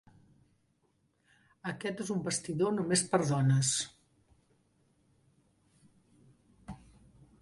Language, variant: Catalan, Central